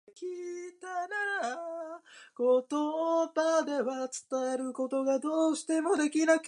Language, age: Japanese, under 19